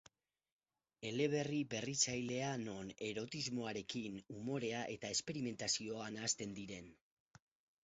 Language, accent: Basque, Mendebalekoa (Araba, Bizkaia, Gipuzkoako mendebaleko herri batzuk)